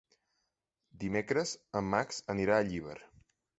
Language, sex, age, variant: Catalan, male, 19-29, Central